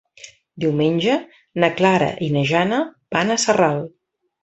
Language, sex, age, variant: Catalan, female, 50-59, Central